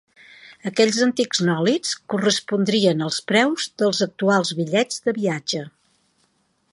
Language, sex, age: Catalan, female, 60-69